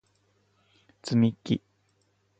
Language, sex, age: Japanese, male, 30-39